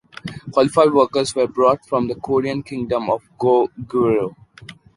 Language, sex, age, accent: English, male, 19-29, India and South Asia (India, Pakistan, Sri Lanka)